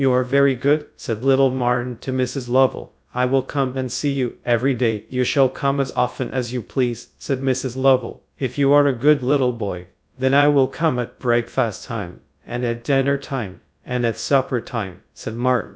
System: TTS, GradTTS